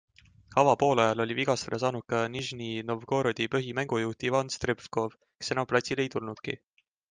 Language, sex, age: Estonian, male, 19-29